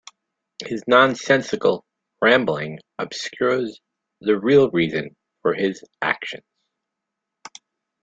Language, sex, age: English, male, 50-59